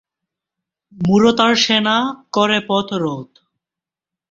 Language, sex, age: Bengali, male, 19-29